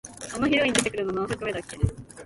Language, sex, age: Japanese, female, 19-29